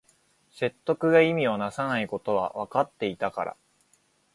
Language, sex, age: Japanese, male, 19-29